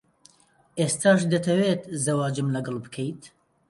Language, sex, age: Central Kurdish, male, 30-39